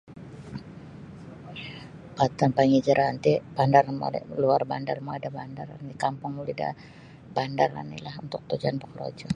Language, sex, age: Sabah Bisaya, female, 50-59